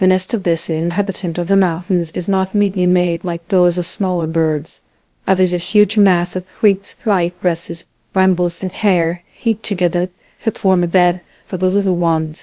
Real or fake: fake